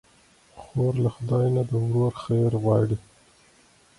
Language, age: Pashto, 40-49